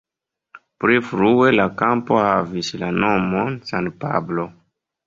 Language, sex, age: Esperanto, male, 30-39